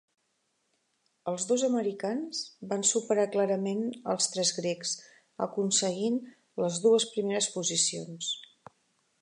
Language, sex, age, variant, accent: Catalan, female, 50-59, Central, gironí